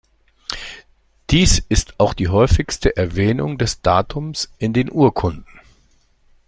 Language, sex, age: German, male, 40-49